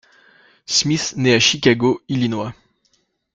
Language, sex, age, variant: French, male, 19-29, Français de métropole